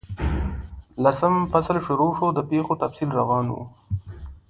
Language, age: Pashto, 19-29